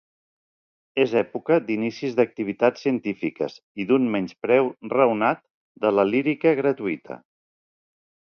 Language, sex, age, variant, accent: Catalan, male, 40-49, Central, central